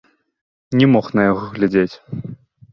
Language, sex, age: Belarusian, male, 19-29